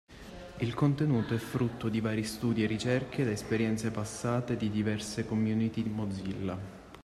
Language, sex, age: Italian, male, 19-29